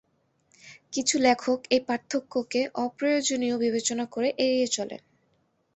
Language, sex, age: Bengali, female, 19-29